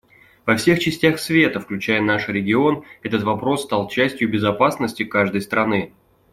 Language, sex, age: Russian, male, 30-39